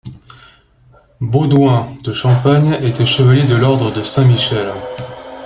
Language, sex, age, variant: French, male, 30-39, Français de métropole